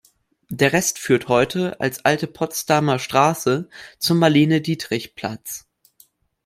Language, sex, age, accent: German, male, under 19, Deutschland Deutsch